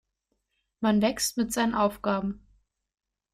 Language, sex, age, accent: German, female, 19-29, Deutschland Deutsch